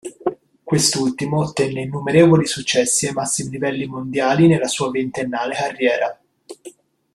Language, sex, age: Italian, male, under 19